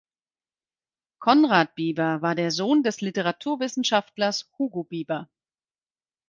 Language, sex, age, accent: German, female, 50-59, Deutschland Deutsch